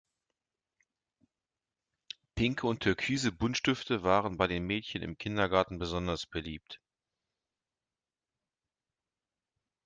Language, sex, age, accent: German, male, 40-49, Deutschland Deutsch